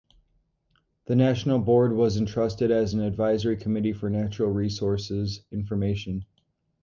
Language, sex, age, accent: English, male, 30-39, United States English